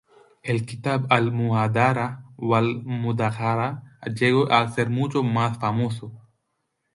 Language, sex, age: Spanish, female, 19-29